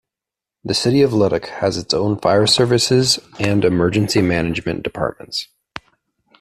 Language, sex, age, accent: English, male, 19-29, United States English